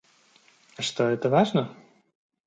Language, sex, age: Russian, male, 19-29